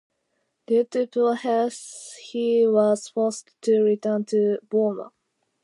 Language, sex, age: English, female, under 19